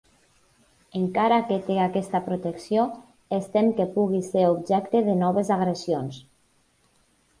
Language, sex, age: Catalan, female, 30-39